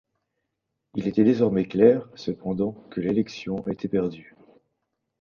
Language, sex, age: French, male, 30-39